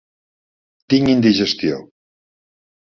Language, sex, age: Catalan, male, 60-69